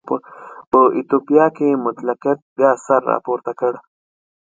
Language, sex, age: Pashto, male, 19-29